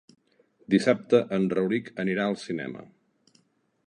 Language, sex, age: Catalan, male, 40-49